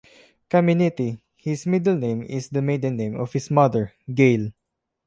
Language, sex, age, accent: English, male, 19-29, Filipino